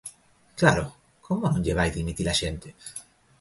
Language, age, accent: Galician, 40-49, Normativo (estándar)